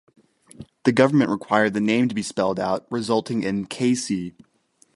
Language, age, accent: English, 19-29, United States English